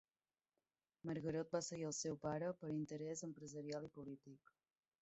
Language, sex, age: Catalan, female, 30-39